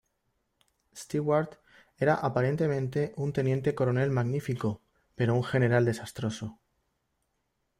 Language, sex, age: Spanish, male, 40-49